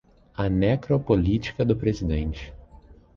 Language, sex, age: Portuguese, male, 19-29